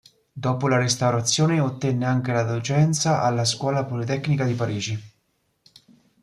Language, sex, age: Italian, male, 19-29